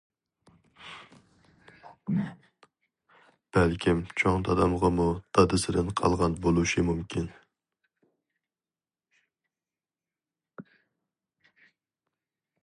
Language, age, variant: Uyghur, 19-29, ئۇيغۇر تىلى